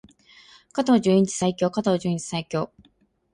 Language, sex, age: Japanese, female, 19-29